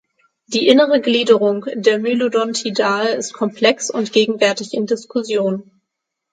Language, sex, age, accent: German, female, 19-29, Deutschland Deutsch; Hochdeutsch